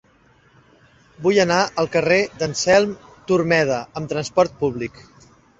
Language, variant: Catalan, Central